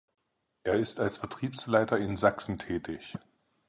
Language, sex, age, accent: German, male, 50-59, Deutschland Deutsch